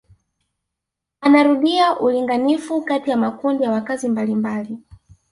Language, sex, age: Swahili, female, 19-29